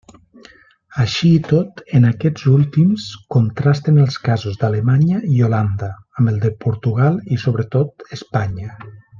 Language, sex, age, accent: Catalan, male, 40-49, valencià